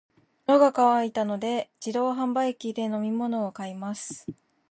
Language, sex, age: Japanese, female, 19-29